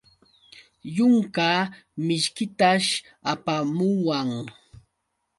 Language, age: Yauyos Quechua, 30-39